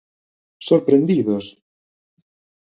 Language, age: Galician, 30-39